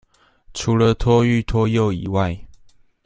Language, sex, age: Chinese, male, 19-29